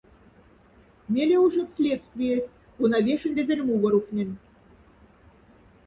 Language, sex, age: Moksha, female, 40-49